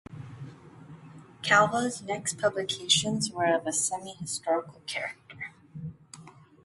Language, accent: English, Canadian English